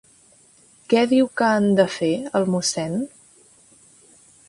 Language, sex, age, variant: Catalan, female, 19-29, Central